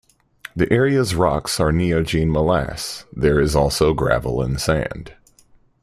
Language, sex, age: English, male, 30-39